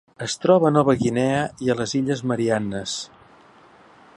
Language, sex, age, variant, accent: Catalan, male, 60-69, Central, central